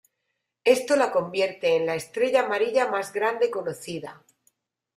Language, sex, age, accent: Spanish, female, 40-49, España: Sur peninsular (Andalucia, Extremadura, Murcia)